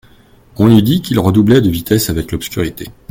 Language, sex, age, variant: French, male, 40-49, Français de métropole